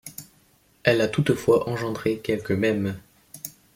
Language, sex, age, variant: French, male, under 19, Français de métropole